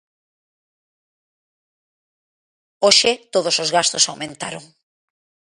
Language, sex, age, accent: Galician, female, 40-49, Normativo (estándar)